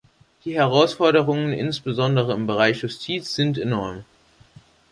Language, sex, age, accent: German, male, under 19, Deutschland Deutsch